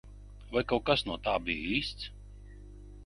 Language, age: Latvian, 60-69